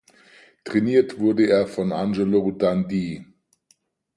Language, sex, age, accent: German, male, 50-59, Deutschland Deutsch